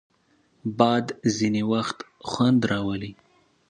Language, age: Pashto, 19-29